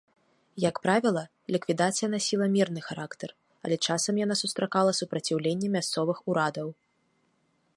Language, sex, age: Belarusian, female, 19-29